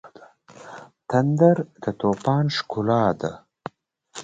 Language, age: Pashto, 19-29